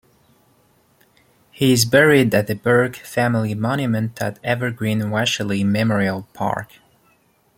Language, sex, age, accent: English, male, 30-39, United States English